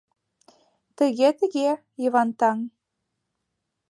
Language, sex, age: Mari, female, under 19